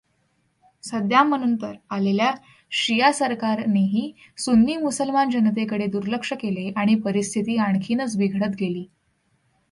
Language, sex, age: Marathi, female, under 19